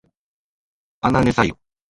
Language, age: Japanese, 40-49